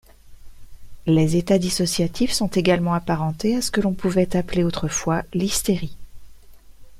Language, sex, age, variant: French, female, 40-49, Français de métropole